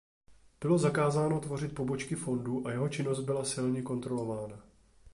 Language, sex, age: Czech, male, 30-39